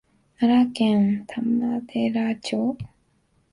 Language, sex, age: Japanese, female, 19-29